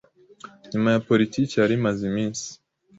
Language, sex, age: Kinyarwanda, male, 40-49